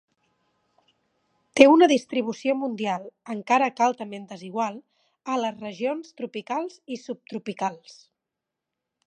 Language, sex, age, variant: Catalan, female, 30-39, Central